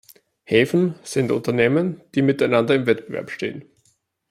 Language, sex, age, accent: German, male, 19-29, Österreichisches Deutsch